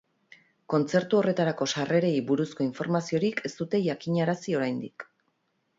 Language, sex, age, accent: Basque, female, 40-49, Erdialdekoa edo Nafarra (Gipuzkoa, Nafarroa)